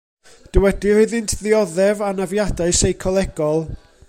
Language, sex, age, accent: Welsh, male, 40-49, Y Deyrnas Unedig Cymraeg